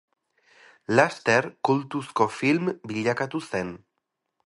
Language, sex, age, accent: Basque, male, 30-39, Erdialdekoa edo Nafarra (Gipuzkoa, Nafarroa)